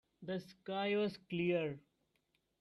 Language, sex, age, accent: English, male, 19-29, India and South Asia (India, Pakistan, Sri Lanka)